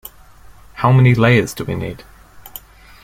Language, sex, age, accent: English, male, under 19, New Zealand English